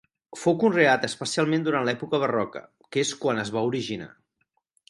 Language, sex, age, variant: Catalan, male, 40-49, Central